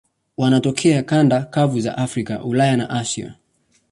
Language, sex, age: Swahili, male, 19-29